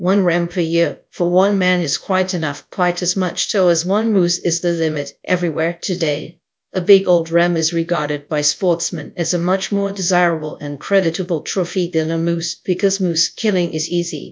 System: TTS, GradTTS